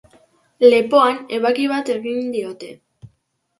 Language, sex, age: Basque, female, under 19